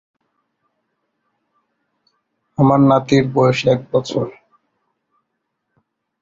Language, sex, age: Bengali, male, 19-29